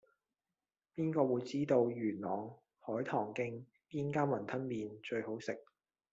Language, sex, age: Cantonese, male, 40-49